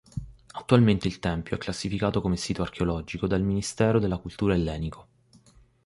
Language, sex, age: Italian, male, 19-29